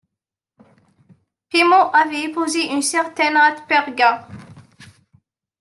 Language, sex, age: French, female, 19-29